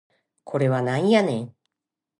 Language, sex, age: Japanese, female, 50-59